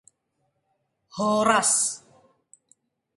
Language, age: Indonesian, 30-39